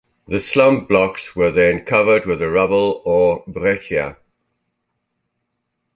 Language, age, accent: English, 60-69, Southern African (South Africa, Zimbabwe, Namibia)